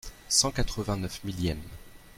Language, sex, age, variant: French, male, 30-39, Français de métropole